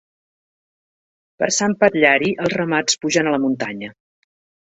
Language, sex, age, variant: Catalan, female, 40-49, Central